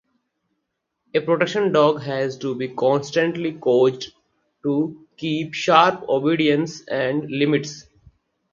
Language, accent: English, India and South Asia (India, Pakistan, Sri Lanka)